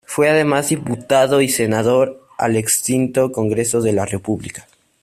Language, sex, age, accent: Spanish, male, under 19, México